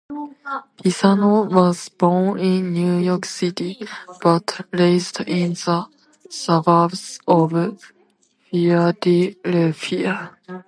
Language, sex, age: English, female, under 19